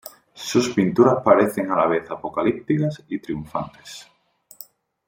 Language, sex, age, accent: Spanish, male, 30-39, España: Sur peninsular (Andalucia, Extremadura, Murcia)